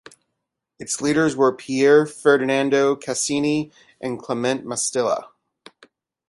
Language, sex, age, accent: English, male, 30-39, United States English